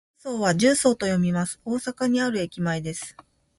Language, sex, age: Japanese, female, 50-59